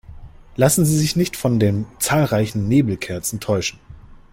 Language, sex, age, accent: German, male, 40-49, Deutschland Deutsch